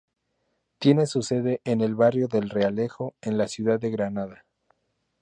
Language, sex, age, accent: Spanish, male, 19-29, México